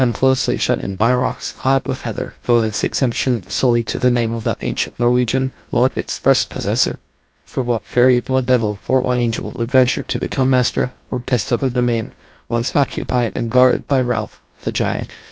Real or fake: fake